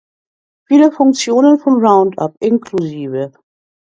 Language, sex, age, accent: German, female, 60-69, Deutschland Deutsch